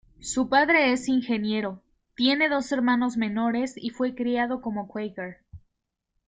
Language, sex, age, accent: Spanish, female, 19-29, México